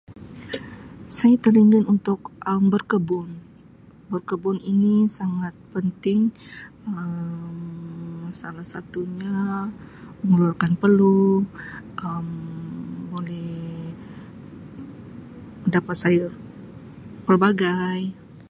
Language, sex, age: Sabah Malay, female, 40-49